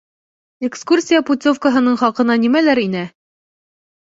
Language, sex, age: Bashkir, female, 19-29